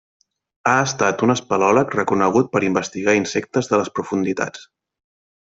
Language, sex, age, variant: Catalan, male, 30-39, Central